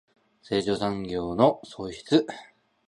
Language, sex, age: Japanese, male, 19-29